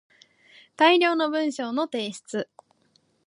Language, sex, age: Japanese, female, 19-29